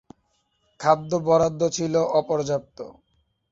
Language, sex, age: Bengali, male, 19-29